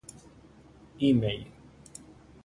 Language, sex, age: Spanish, male, 19-29